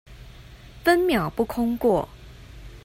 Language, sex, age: Chinese, female, 30-39